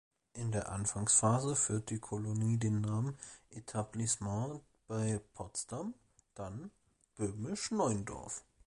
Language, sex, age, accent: German, male, 19-29, Deutschland Deutsch